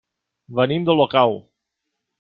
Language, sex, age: Catalan, male, 40-49